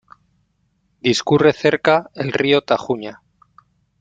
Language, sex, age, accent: Spanish, male, 40-49, España: Norte peninsular (Asturias, Castilla y León, Cantabria, País Vasco, Navarra, Aragón, La Rioja, Guadalajara, Cuenca)